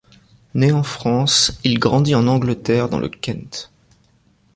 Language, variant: French, Français de métropole